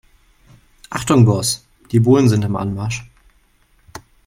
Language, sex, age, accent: German, male, 19-29, Deutschland Deutsch